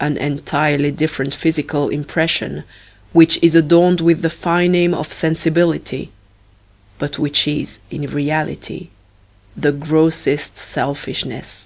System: none